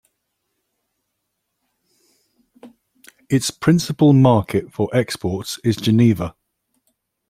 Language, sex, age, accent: English, male, 40-49, England English